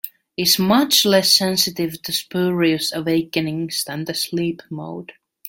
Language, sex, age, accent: English, female, 19-29, England English